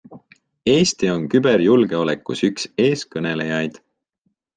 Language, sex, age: Estonian, male, 19-29